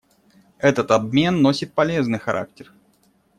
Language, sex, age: Russian, male, 40-49